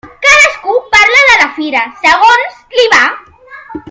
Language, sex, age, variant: Catalan, male, under 19, Central